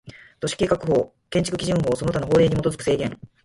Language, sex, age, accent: Japanese, female, 40-49, 関西弁